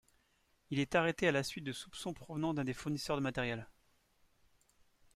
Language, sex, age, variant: French, male, 40-49, Français de métropole